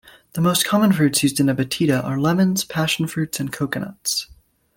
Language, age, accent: English, under 19, United States English